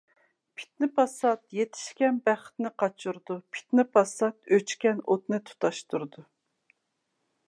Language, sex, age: Uyghur, female, 40-49